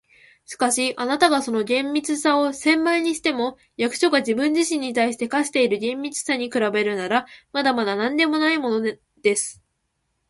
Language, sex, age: Japanese, female, 19-29